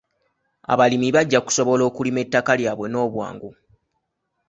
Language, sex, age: Ganda, male, 19-29